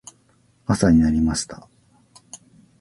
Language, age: Japanese, 19-29